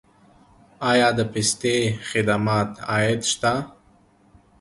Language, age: Pashto, 19-29